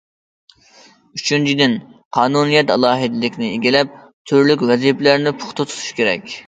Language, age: Uyghur, 19-29